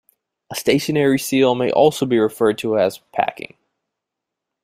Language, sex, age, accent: English, male, 19-29, United States English